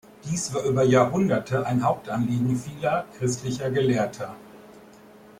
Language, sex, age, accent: German, male, 50-59, Deutschland Deutsch